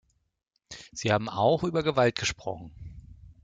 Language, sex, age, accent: German, male, 30-39, Deutschland Deutsch